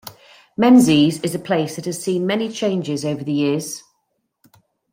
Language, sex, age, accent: English, female, 50-59, England English